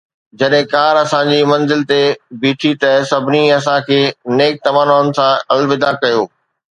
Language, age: Sindhi, 40-49